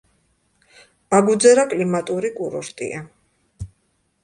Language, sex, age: Georgian, female, 60-69